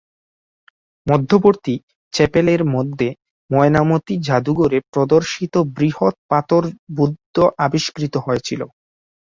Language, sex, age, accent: Bengali, male, 19-29, fluent